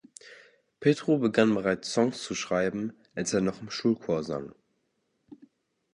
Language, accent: German, Deutschland Deutsch